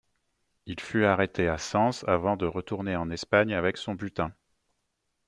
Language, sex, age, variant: French, male, 40-49, Français de métropole